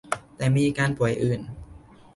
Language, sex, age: Thai, male, 19-29